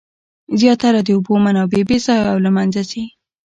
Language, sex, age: Pashto, female, under 19